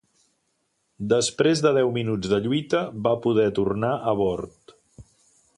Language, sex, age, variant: Catalan, male, 50-59, Central